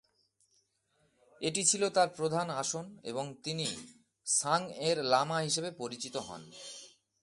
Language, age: Bengali, 40-49